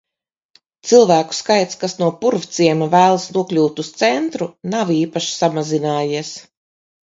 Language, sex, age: Latvian, female, 50-59